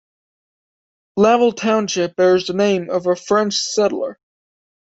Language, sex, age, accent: English, male, 19-29, United States English